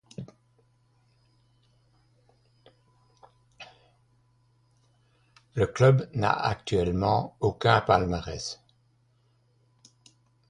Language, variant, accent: French, Français d'Europe, Français de Belgique